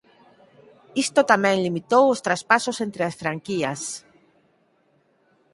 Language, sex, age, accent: Galician, female, 50-59, Normativo (estándar)